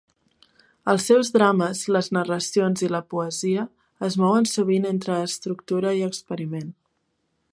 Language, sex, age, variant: Catalan, female, 19-29, Central